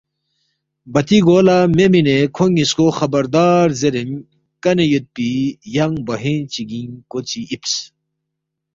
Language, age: Balti, 30-39